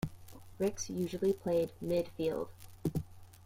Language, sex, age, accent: English, female, 30-39, United States English